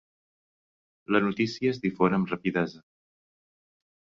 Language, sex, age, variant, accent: Catalan, male, 40-49, Balear, menorquí